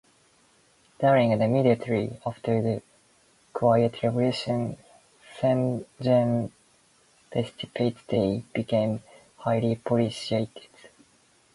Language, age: English, 19-29